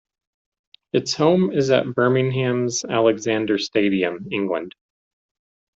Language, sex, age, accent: English, male, 30-39, United States English